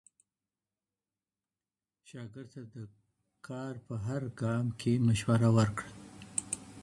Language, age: Pashto, 60-69